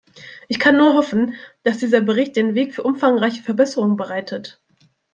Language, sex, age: German, female, 19-29